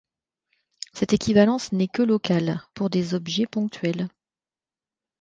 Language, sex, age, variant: French, female, 40-49, Français de métropole